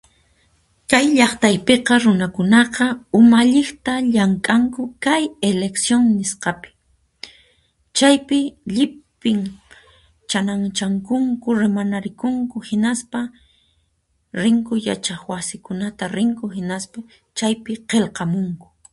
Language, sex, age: Puno Quechua, female, 30-39